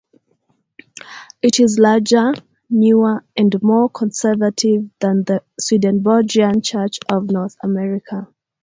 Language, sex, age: English, female, 19-29